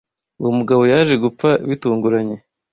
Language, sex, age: Kinyarwanda, male, 19-29